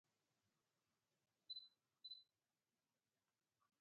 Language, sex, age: English, female, 19-29